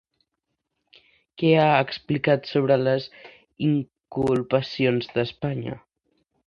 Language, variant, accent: Catalan, Central, central